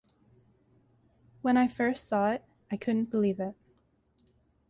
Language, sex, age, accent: English, female, 19-29, Canadian English